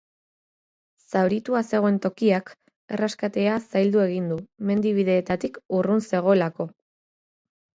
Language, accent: Basque, Erdialdekoa edo Nafarra (Gipuzkoa, Nafarroa)